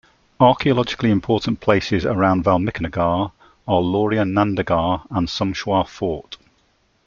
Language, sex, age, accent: English, male, 40-49, England English